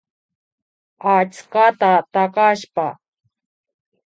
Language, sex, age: Imbabura Highland Quichua, female, 30-39